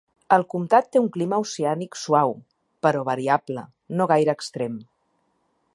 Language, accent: Catalan, central; nord-occidental